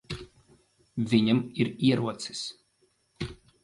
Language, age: Latvian, 40-49